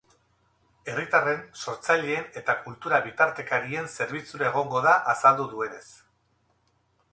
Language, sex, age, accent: Basque, male, 50-59, Erdialdekoa edo Nafarra (Gipuzkoa, Nafarroa)